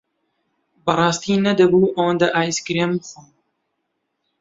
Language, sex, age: Central Kurdish, male, 19-29